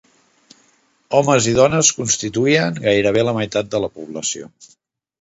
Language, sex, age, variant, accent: Catalan, male, 40-49, Central, central